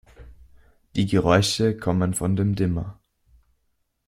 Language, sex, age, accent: German, male, under 19, Österreichisches Deutsch